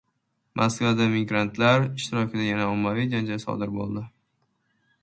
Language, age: Uzbek, 19-29